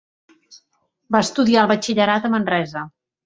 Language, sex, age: Catalan, female, 50-59